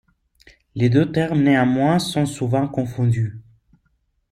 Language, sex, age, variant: French, male, 30-39, Français de métropole